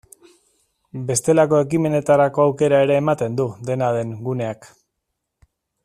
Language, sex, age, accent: Basque, male, 40-49, Erdialdekoa edo Nafarra (Gipuzkoa, Nafarroa)